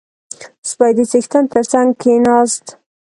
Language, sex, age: Pashto, female, 19-29